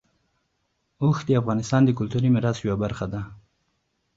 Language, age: Pashto, 19-29